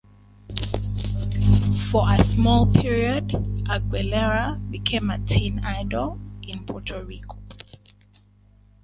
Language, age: English, 19-29